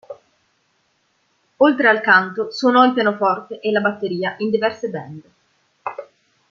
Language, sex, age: Italian, female, 19-29